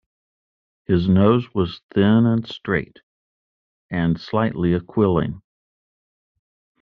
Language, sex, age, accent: English, male, 40-49, United States English